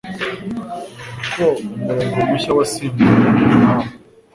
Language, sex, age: Kinyarwanda, male, 19-29